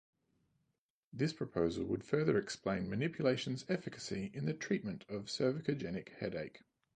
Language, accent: English, Australian English